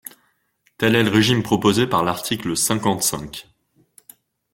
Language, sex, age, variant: French, male, 19-29, Français de métropole